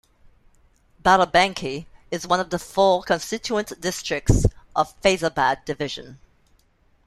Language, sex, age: English, female, 50-59